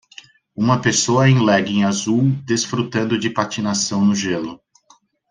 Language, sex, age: Portuguese, male, 30-39